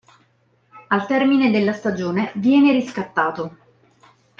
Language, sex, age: Italian, female, 30-39